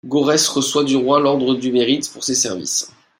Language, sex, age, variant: French, male, 30-39, Français de métropole